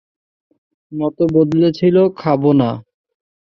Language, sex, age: Bengali, male, 19-29